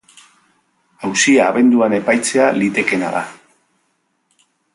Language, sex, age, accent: Basque, male, 50-59, Mendebalekoa (Araba, Bizkaia, Gipuzkoako mendebaleko herri batzuk)